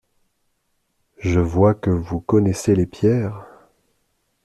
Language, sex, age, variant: French, male, 30-39, Français de métropole